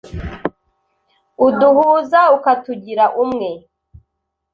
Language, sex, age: Kinyarwanda, female, 30-39